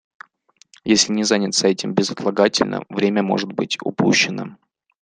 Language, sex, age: Russian, male, 19-29